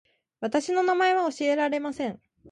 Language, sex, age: Japanese, female, 19-29